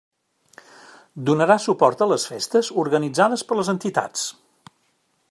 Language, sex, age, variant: Catalan, male, 50-59, Central